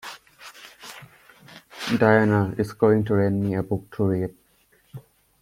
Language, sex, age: English, male, 19-29